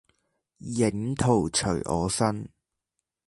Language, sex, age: Cantonese, male, under 19